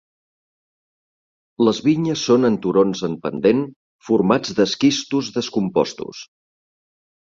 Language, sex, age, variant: Catalan, male, 40-49, Septentrional